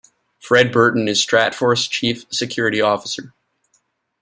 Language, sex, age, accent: English, male, 19-29, Canadian English